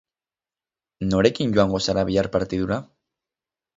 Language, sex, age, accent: Basque, male, 19-29, Mendebalekoa (Araba, Bizkaia, Gipuzkoako mendebaleko herri batzuk)